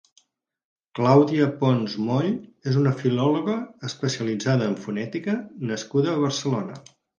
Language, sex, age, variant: Catalan, male, 60-69, Central